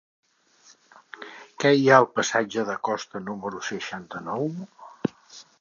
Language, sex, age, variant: Catalan, male, 60-69, Central